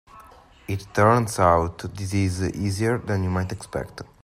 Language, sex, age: English, male, under 19